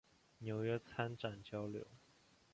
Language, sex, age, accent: Chinese, male, 19-29, 出生地：江西省